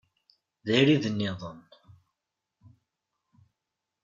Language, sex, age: Kabyle, male, 19-29